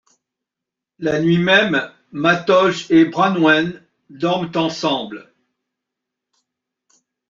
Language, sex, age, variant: French, male, 60-69, Français de métropole